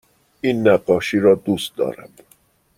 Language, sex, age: Persian, male, 50-59